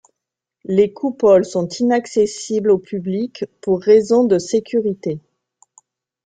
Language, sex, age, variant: French, female, 40-49, Français de métropole